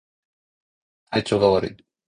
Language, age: Japanese, 30-39